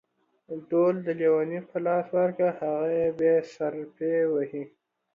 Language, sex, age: Pashto, male, 19-29